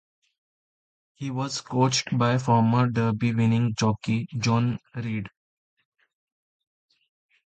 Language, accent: English, India and South Asia (India, Pakistan, Sri Lanka)